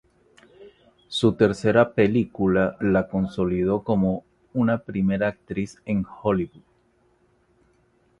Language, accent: Spanish, Caribe: Cuba, Venezuela, Puerto Rico, República Dominicana, Panamá, Colombia caribeña, México caribeño, Costa del golfo de México